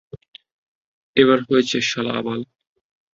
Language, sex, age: Bengali, male, 19-29